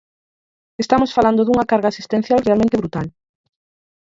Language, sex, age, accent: Galician, female, 30-39, Central (gheada)